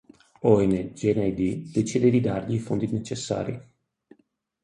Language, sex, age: Italian, male, 40-49